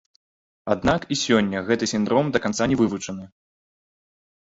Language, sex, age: Belarusian, male, 19-29